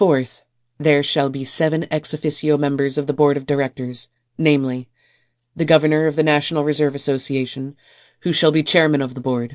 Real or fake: real